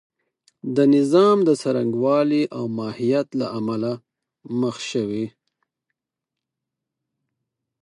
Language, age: Pashto, 30-39